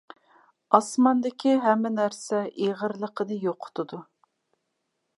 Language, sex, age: Uyghur, female, 40-49